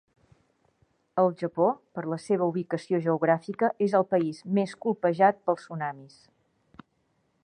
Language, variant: Catalan, Central